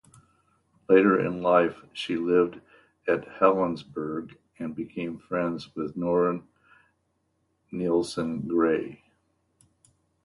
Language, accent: English, United States English